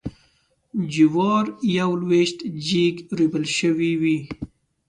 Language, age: Pashto, 19-29